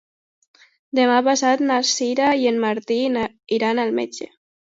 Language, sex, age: Catalan, female, under 19